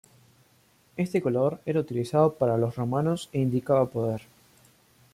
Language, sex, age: Spanish, male, under 19